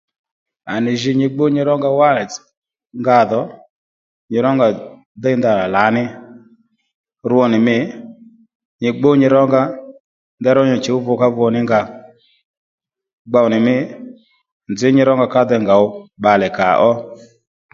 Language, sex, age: Lendu, male, 30-39